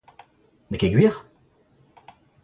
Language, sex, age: Breton, male, 30-39